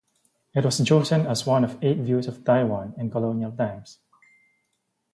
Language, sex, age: English, male, 19-29